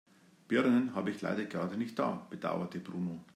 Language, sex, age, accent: German, male, 50-59, Deutschland Deutsch